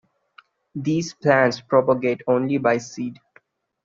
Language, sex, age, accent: English, male, 19-29, India and South Asia (India, Pakistan, Sri Lanka)